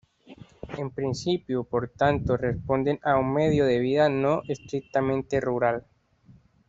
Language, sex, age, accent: Spanish, male, 19-29, Caribe: Cuba, Venezuela, Puerto Rico, República Dominicana, Panamá, Colombia caribeña, México caribeño, Costa del golfo de México